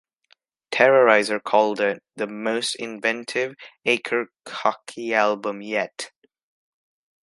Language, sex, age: English, male, under 19